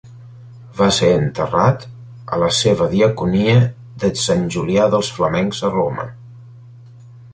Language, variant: Catalan, Central